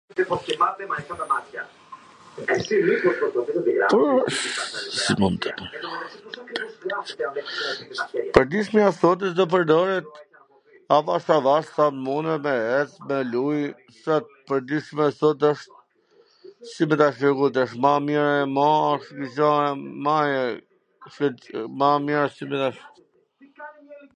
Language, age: Gheg Albanian, 40-49